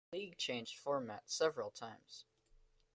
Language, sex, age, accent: English, male, 19-29, United States English